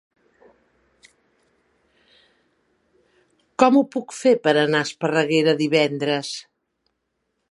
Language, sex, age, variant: Catalan, female, 70-79, Central